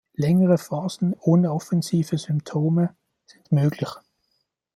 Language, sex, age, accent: German, male, 19-29, Schweizerdeutsch